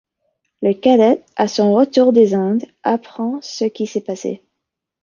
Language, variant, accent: French, Français d'Amérique du Nord, Français des États-Unis